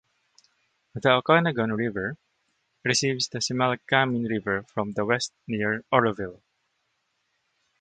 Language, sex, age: English, male, 19-29